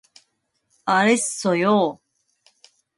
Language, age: Korean, 19-29